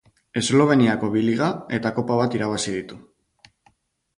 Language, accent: Basque, Mendebalekoa (Araba, Bizkaia, Gipuzkoako mendebaleko herri batzuk)